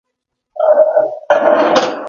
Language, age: English, 19-29